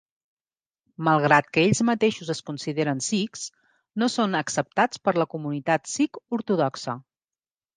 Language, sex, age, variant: Catalan, female, 40-49, Central